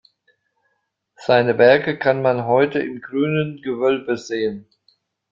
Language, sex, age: German, male, 60-69